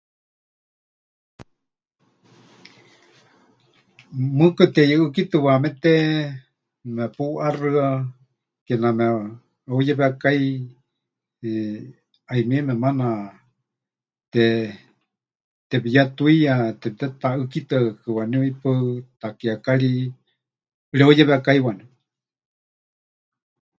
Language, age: Huichol, 50-59